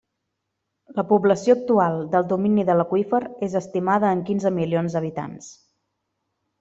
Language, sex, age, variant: Catalan, female, 30-39, Nord-Occidental